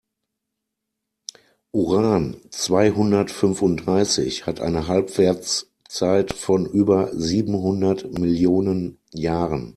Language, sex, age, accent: German, male, 40-49, Deutschland Deutsch